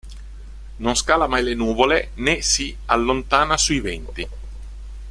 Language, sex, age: Italian, male, 50-59